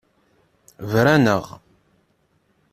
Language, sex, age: Kabyle, male, 19-29